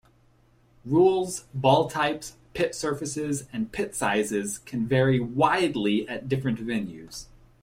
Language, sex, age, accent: English, male, 30-39, United States English